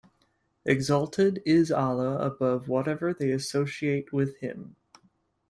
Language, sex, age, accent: English, male, 19-29, United States English